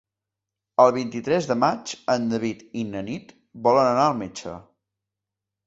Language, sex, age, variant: Catalan, male, 30-39, Central